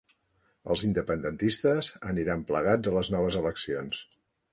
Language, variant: Catalan, Central